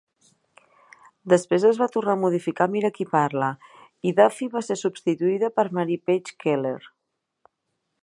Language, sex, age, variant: Catalan, female, 40-49, Nord-Occidental